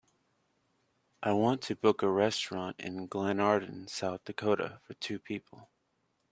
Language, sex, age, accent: English, male, 30-39, United States English